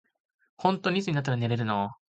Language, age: Japanese, 19-29